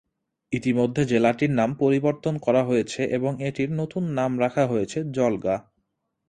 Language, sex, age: Bengali, male, 19-29